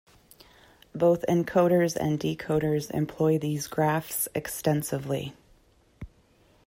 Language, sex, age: English, female, 30-39